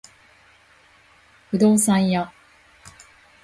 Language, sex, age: Japanese, female, 19-29